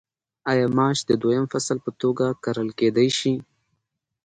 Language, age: Pashto, 19-29